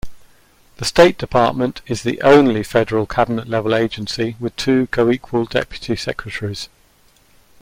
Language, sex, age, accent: English, male, 60-69, England English